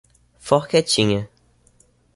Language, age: Portuguese, under 19